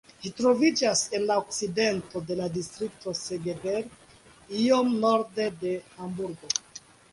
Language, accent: Esperanto, Internacia